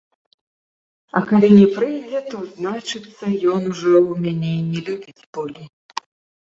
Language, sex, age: Belarusian, female, 19-29